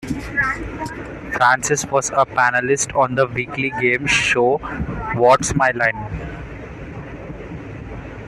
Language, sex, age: English, male, under 19